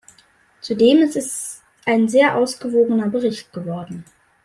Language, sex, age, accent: German, male, under 19, Deutschland Deutsch